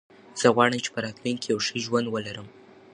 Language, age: Pashto, under 19